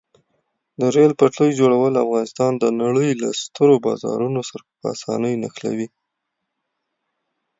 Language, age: Pashto, 19-29